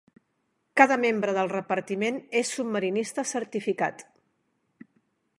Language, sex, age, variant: Catalan, female, 50-59, Central